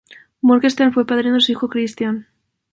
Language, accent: Spanish, España: Norte peninsular (Asturias, Castilla y León, Cantabria, País Vasco, Navarra, Aragón, La Rioja, Guadalajara, Cuenca)